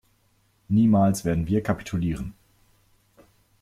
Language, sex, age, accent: German, male, 19-29, Deutschland Deutsch